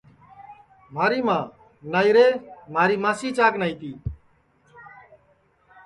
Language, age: Sansi, 50-59